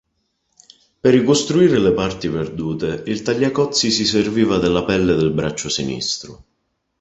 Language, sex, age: Italian, male, 19-29